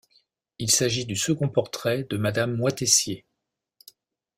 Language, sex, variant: French, male, Français de métropole